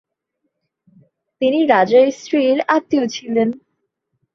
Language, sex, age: Bengali, female, under 19